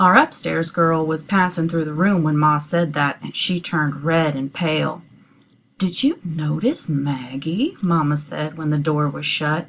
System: none